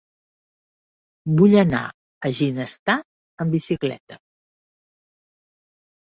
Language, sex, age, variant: Catalan, female, 60-69, Central